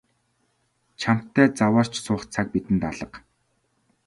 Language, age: Mongolian, 19-29